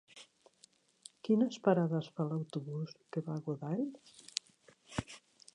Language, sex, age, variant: Catalan, female, 60-69, Central